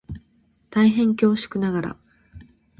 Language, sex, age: Japanese, female, 19-29